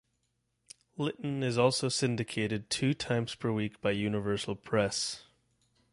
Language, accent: English, United States English